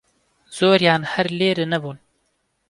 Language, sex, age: Central Kurdish, male, 19-29